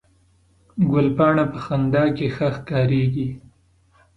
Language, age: Pashto, 19-29